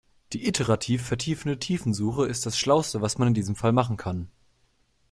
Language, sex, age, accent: German, male, 19-29, Deutschland Deutsch